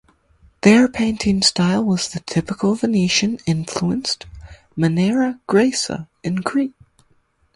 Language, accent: English, United States English